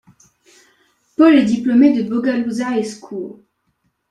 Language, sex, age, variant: French, male, under 19, Français de métropole